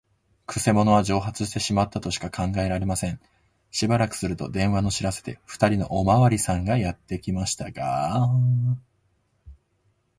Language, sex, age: Japanese, male, 19-29